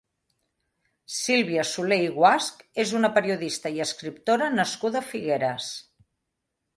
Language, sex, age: Catalan, female, 60-69